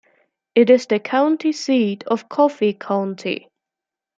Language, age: English, 19-29